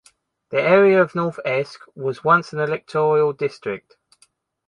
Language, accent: English, England English